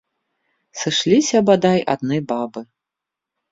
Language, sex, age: Belarusian, female, 40-49